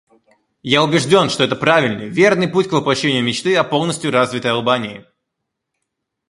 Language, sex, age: Russian, male, under 19